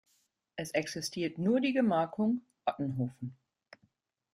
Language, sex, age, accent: German, female, 40-49, Deutschland Deutsch